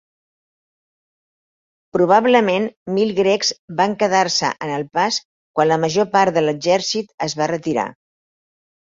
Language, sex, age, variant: Catalan, female, 60-69, Central